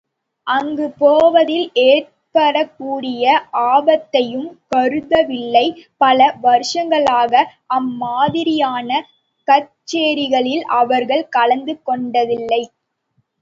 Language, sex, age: Tamil, female, 19-29